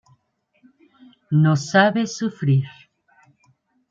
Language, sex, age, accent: Spanish, female, 50-59, México